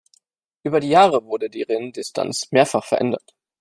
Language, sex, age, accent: German, male, 19-29, Deutschland Deutsch